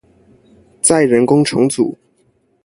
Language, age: Chinese, under 19